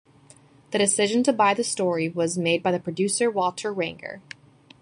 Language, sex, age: English, female, 19-29